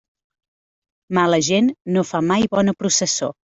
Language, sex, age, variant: Catalan, female, 30-39, Central